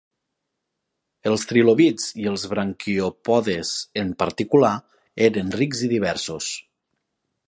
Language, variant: Catalan, Nord-Occidental